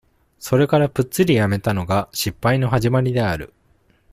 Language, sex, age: Japanese, male, 19-29